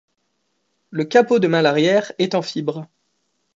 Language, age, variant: French, 19-29, Français de métropole